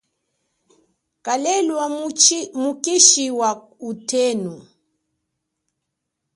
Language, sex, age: Chokwe, female, 30-39